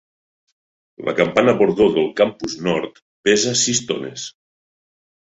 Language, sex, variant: Catalan, male, Nord-Occidental